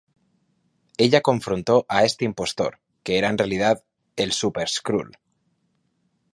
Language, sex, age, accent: Spanish, male, 30-39, España: Centro-Sur peninsular (Madrid, Toledo, Castilla-La Mancha)